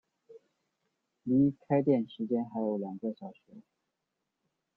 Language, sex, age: Chinese, male, 19-29